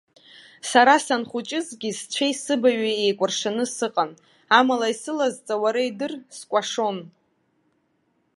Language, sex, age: Abkhazian, female, 30-39